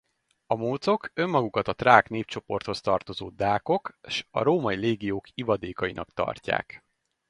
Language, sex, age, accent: Hungarian, male, 30-39, budapesti